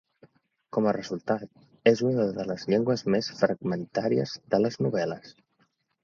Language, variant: Catalan, Central